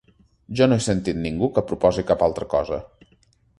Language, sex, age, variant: Catalan, male, 30-39, Central